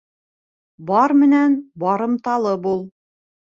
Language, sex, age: Bashkir, female, 30-39